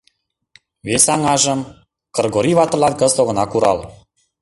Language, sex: Mari, male